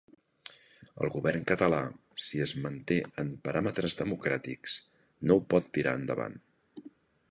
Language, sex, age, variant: Catalan, male, 60-69, Central